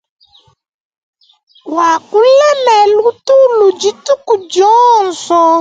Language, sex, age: Luba-Lulua, female, 19-29